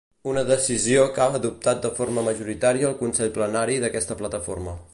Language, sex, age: Catalan, male, 40-49